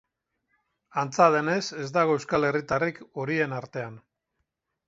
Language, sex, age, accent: Basque, male, 60-69, Mendebalekoa (Araba, Bizkaia, Gipuzkoako mendebaleko herri batzuk)